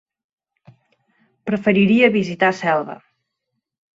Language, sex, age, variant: Catalan, female, 40-49, Central